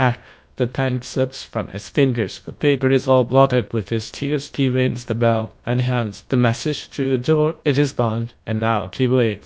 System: TTS, GlowTTS